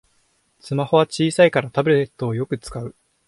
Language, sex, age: Japanese, male, under 19